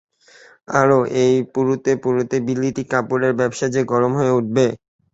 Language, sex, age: Bengali, male, 19-29